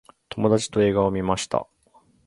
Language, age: Japanese, 40-49